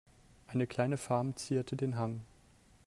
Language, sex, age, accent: German, male, 19-29, Deutschland Deutsch